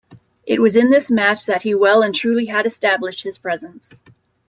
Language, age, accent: English, 30-39, United States English